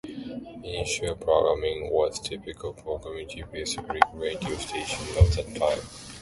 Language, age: English, under 19